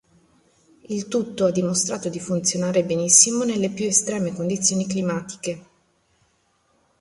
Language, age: Italian, 40-49